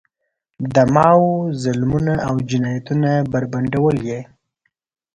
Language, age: Pashto, 30-39